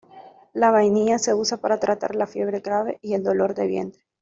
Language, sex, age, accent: Spanish, female, 19-29, América central